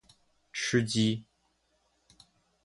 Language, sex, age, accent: Chinese, male, 19-29, 出生地：黑龙江省